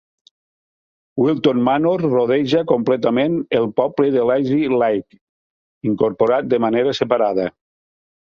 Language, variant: Catalan, Nord-Occidental